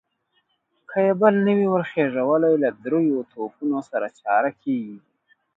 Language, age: Pashto, 30-39